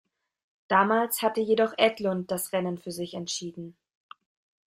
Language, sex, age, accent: German, female, 19-29, Deutschland Deutsch